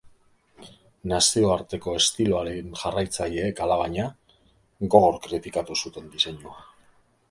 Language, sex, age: Basque, male, 40-49